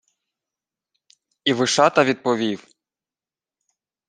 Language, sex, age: Ukrainian, male, 19-29